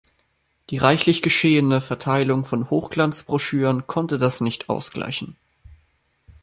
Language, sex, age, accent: German, male, under 19, Deutschland Deutsch